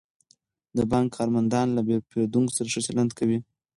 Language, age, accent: Pashto, 19-29, کندهاری لهجه